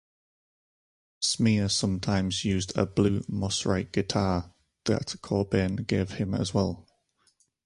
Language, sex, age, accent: English, male, 30-39, England English